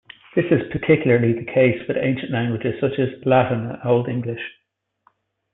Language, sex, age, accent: English, male, 19-29, Irish English